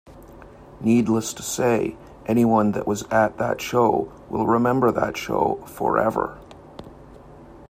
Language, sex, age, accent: English, male, 40-49, Canadian English